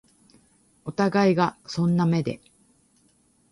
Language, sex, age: Japanese, female, 50-59